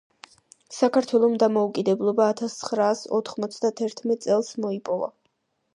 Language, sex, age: Georgian, female, under 19